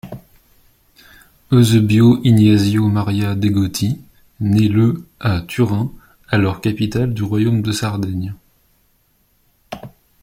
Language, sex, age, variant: French, male, 19-29, Français de métropole